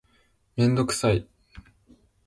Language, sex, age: Japanese, male, under 19